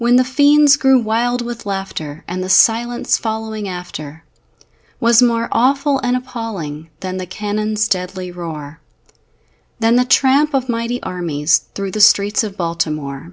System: none